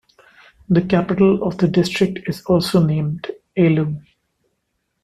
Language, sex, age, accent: English, male, 30-39, India and South Asia (India, Pakistan, Sri Lanka)